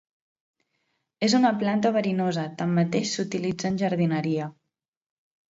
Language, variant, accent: Catalan, Central, central